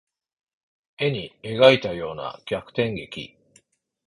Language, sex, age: Japanese, male, 40-49